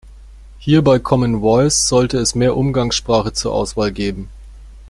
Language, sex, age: German, male, 30-39